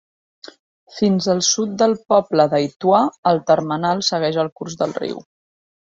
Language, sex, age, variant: Catalan, female, 30-39, Central